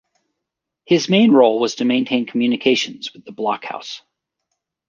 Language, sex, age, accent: English, male, 40-49, United States English